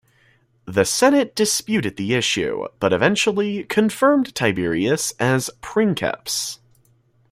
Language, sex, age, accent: English, male, under 19, United States English